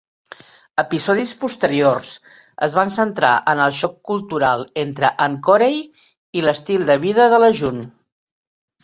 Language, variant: Catalan, Central